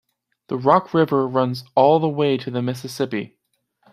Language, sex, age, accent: English, male, 30-39, Canadian English